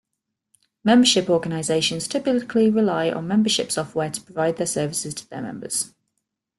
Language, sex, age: English, female, 30-39